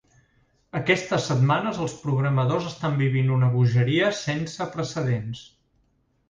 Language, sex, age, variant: Catalan, male, 40-49, Central